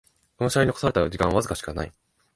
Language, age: Japanese, 19-29